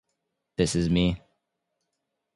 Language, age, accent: English, 19-29, United States English